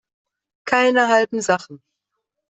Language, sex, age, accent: German, female, 50-59, Deutschland Deutsch